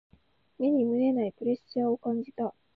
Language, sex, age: Japanese, female, 19-29